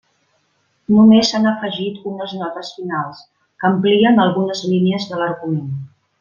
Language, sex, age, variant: Catalan, female, 50-59, Central